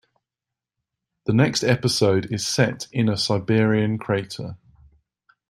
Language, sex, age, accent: English, male, 30-39, England English